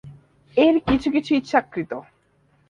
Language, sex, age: Bengali, male, 19-29